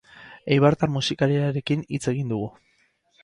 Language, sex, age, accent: Basque, male, 30-39, Mendebalekoa (Araba, Bizkaia, Gipuzkoako mendebaleko herri batzuk)